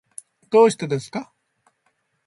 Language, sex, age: Japanese, male, 60-69